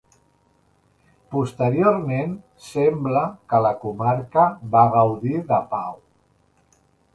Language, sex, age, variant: Catalan, male, 50-59, Central